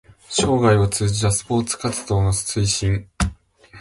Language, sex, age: Japanese, male, under 19